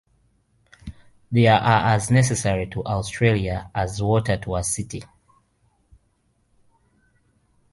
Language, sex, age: English, male, 19-29